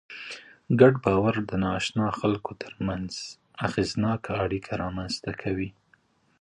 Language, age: Pashto, 30-39